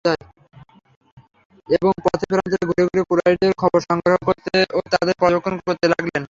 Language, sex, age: Bengali, male, under 19